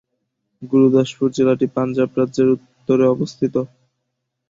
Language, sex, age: Bengali, male, 19-29